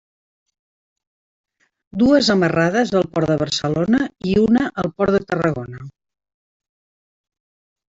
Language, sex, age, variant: Catalan, female, 60-69, Central